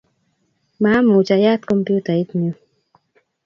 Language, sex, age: Kalenjin, female, 19-29